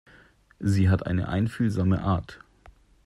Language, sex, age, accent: German, male, 19-29, Deutschland Deutsch